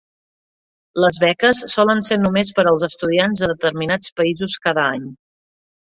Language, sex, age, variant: Catalan, female, 40-49, Septentrional